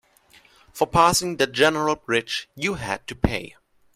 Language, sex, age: English, male, 19-29